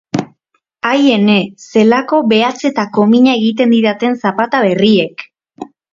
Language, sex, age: Basque, female, 19-29